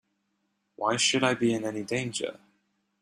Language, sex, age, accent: English, male, 19-29, England English